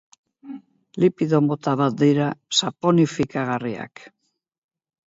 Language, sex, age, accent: Basque, female, 70-79, Mendebalekoa (Araba, Bizkaia, Gipuzkoako mendebaleko herri batzuk)